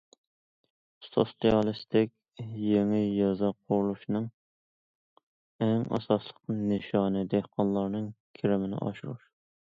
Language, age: Uyghur, 30-39